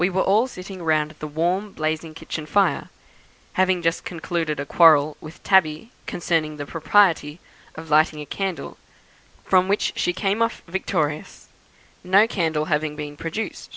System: none